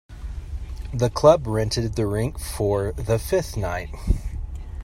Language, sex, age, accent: English, male, 30-39, United States English